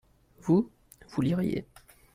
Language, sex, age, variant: French, male, 19-29, Français de métropole